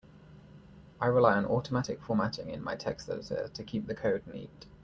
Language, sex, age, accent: English, male, 19-29, England English